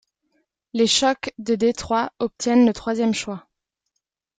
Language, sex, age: French, female, 19-29